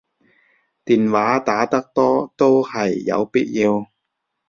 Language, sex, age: Cantonese, male, 30-39